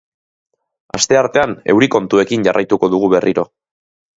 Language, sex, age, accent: Basque, male, 30-39, Mendebalekoa (Araba, Bizkaia, Gipuzkoako mendebaleko herri batzuk)